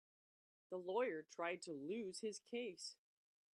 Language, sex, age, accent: English, female, 60-69, United States English